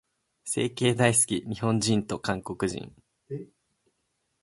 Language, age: Japanese, 19-29